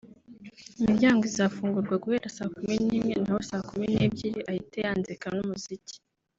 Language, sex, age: Kinyarwanda, female, 19-29